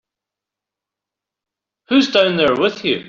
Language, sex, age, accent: English, male, 50-59, Scottish English